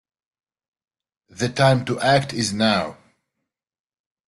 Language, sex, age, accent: English, male, 30-39, United States English